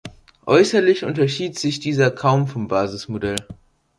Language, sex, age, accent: German, male, under 19, Deutschland Deutsch